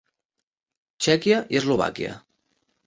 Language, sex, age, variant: Catalan, male, 30-39, Central